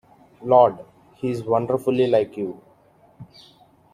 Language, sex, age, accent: English, male, 19-29, India and South Asia (India, Pakistan, Sri Lanka)